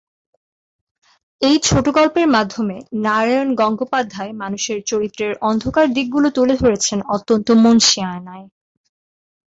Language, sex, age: Bengali, female, under 19